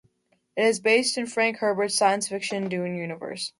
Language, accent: English, United States English